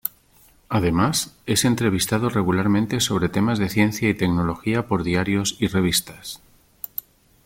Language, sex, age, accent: Spanish, male, 60-69, España: Centro-Sur peninsular (Madrid, Toledo, Castilla-La Mancha)